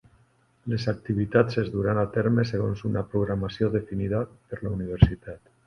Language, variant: Catalan, Central